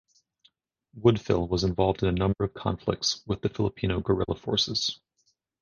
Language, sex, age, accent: English, male, 30-39, United States English